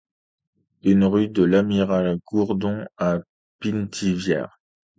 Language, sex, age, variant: French, male, 40-49, Français de métropole